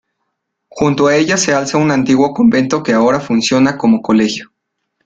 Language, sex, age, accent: Spanish, male, 19-29, México